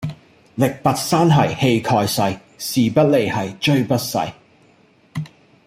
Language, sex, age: Cantonese, male, 30-39